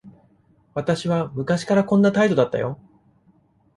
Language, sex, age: Japanese, male, 40-49